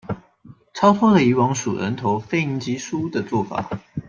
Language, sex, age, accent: Chinese, male, 19-29, 出生地：高雄市